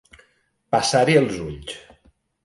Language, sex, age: Catalan, male, 50-59